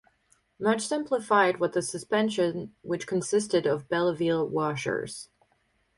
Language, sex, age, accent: English, female, 19-29, United States English